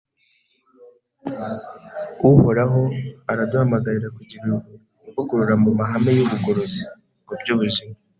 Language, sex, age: Kinyarwanda, male, 19-29